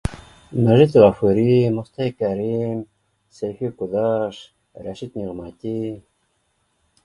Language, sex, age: Bashkir, male, 50-59